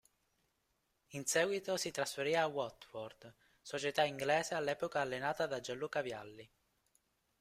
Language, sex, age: Italian, male, 19-29